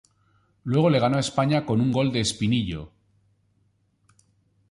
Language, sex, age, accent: Spanish, male, 50-59, España: Norte peninsular (Asturias, Castilla y León, Cantabria, País Vasco, Navarra, Aragón, La Rioja, Guadalajara, Cuenca)